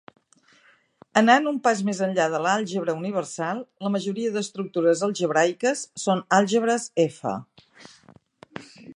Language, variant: Catalan, Central